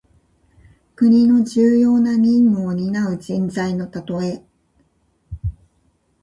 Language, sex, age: Japanese, female, 50-59